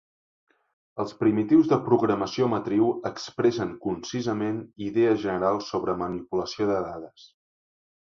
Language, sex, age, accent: Catalan, male, 19-29, Empordanès